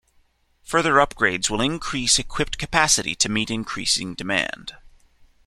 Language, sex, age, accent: English, male, 19-29, United States English